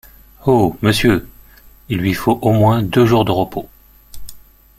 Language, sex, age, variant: French, male, 50-59, Français de métropole